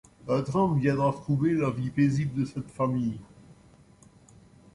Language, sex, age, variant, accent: French, male, 70-79, Français d'Europe, Français de Belgique